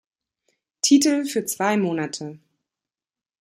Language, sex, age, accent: German, female, 30-39, Deutschland Deutsch